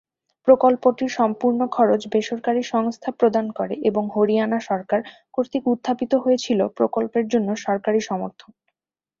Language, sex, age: Bengali, female, under 19